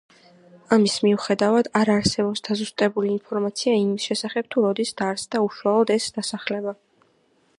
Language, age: Georgian, under 19